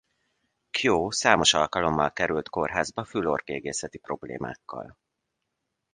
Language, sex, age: Hungarian, male, 40-49